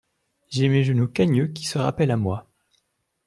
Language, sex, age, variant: French, male, 19-29, Français de métropole